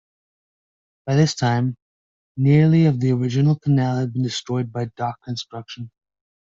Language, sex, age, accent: English, male, 19-29, United States English